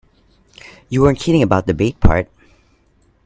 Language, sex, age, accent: English, male, 40-49, Filipino